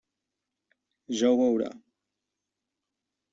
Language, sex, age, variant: Catalan, male, 19-29, Central